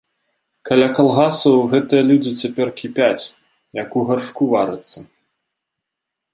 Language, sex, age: Belarusian, male, 19-29